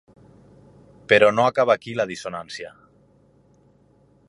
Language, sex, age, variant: Catalan, male, 30-39, Nord-Occidental